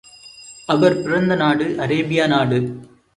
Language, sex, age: Tamil, male, 19-29